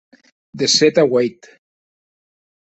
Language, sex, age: Occitan, male, 60-69